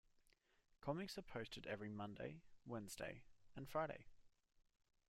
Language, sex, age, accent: English, male, 19-29, Australian English